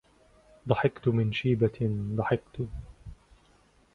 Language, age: Arabic, 30-39